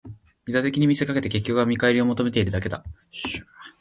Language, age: Japanese, under 19